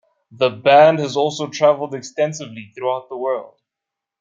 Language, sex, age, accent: English, male, 30-39, Southern African (South Africa, Zimbabwe, Namibia)